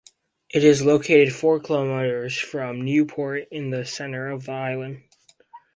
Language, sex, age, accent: English, male, under 19, United States English